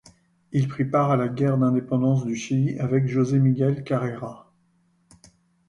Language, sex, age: French, male, 50-59